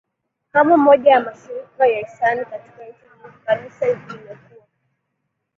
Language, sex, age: Swahili, female, 19-29